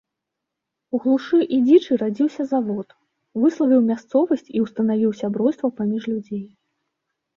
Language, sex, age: Belarusian, female, 19-29